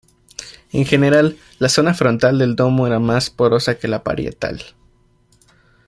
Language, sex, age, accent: Spanish, male, 19-29, México